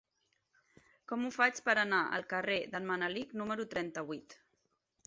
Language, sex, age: Catalan, female, 30-39